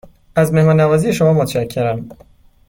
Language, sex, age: Persian, male, 19-29